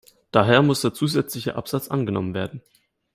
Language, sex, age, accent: German, male, 19-29, Deutschland Deutsch